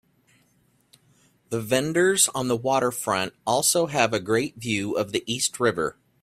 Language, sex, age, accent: English, male, 30-39, United States English